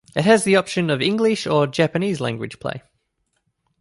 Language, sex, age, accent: English, male, 19-29, Australian English